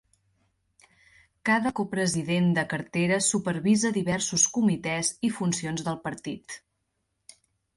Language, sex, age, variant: Catalan, female, 30-39, Central